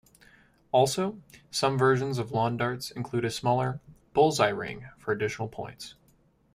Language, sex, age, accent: English, male, 19-29, United States English